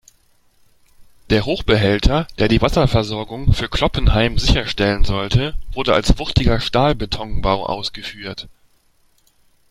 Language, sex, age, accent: German, male, 30-39, Deutschland Deutsch